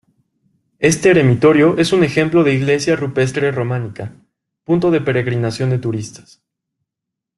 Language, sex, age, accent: Spanish, male, 19-29, México